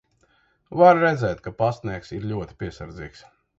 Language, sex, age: Latvian, male, 50-59